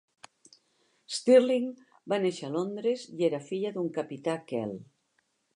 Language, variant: Catalan, Central